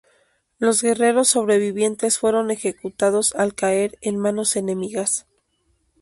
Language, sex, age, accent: Spanish, female, 30-39, México